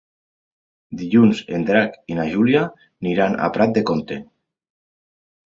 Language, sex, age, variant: Catalan, male, 40-49, Central